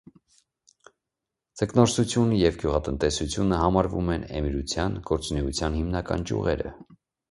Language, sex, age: Armenian, male, 30-39